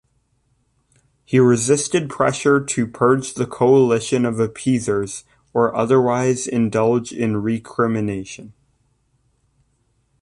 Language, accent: English, United States English